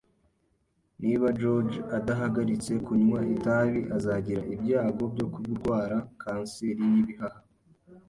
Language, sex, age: Kinyarwanda, male, 19-29